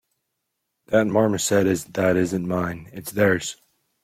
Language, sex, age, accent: English, male, 19-29, United States English